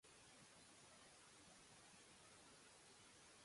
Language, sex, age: Swahili, male, 19-29